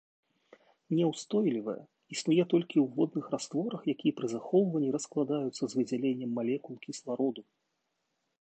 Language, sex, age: Belarusian, male, 40-49